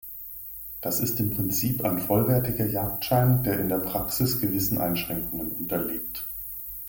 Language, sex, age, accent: German, male, 40-49, Deutschland Deutsch